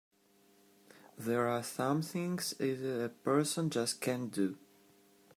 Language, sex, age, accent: English, male, 19-29, England English